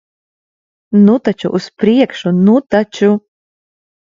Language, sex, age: Latvian, female, 30-39